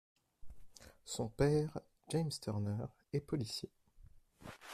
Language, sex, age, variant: French, male, under 19, Français de métropole